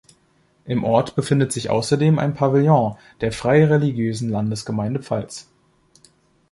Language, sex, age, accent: German, male, under 19, Deutschland Deutsch